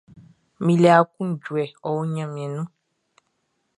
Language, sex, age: Baoulé, female, 19-29